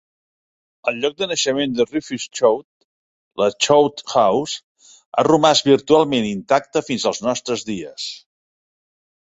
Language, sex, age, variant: Catalan, male, 60-69, Central